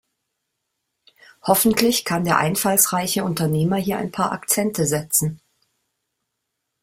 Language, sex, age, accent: German, female, 50-59, Deutschland Deutsch